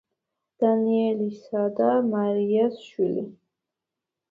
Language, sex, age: Georgian, female, under 19